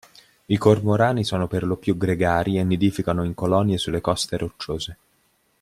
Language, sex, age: Italian, male, 30-39